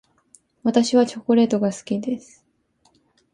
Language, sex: Japanese, female